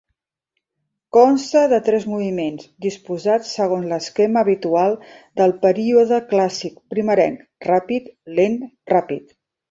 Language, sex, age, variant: Catalan, female, 50-59, Central